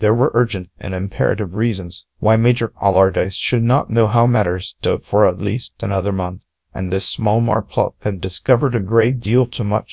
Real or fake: fake